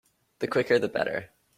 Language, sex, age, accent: English, male, under 19, United States English